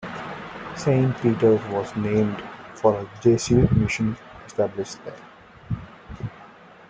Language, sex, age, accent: English, male, 19-29, India and South Asia (India, Pakistan, Sri Lanka)